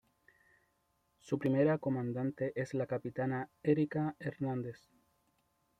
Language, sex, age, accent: Spanish, male, 30-39, Chileno: Chile, Cuyo